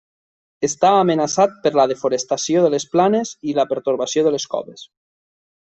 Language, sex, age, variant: Catalan, male, 19-29, Nord-Occidental